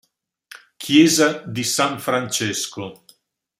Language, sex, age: Italian, male, 60-69